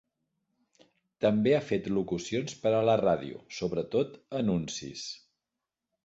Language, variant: Catalan, Central